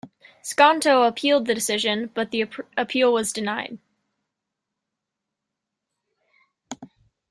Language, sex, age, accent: English, female, under 19, United States English